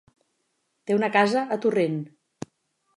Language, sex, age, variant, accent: Catalan, female, 40-49, Central, central; Oriental